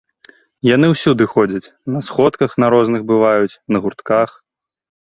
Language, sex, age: Belarusian, male, 19-29